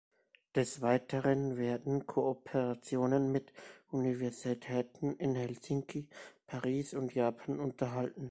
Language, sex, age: German, male, 19-29